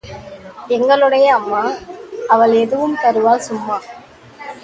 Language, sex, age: Tamil, female, 19-29